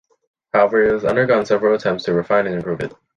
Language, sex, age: English, male, under 19